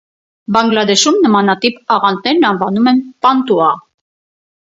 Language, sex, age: Armenian, female, 30-39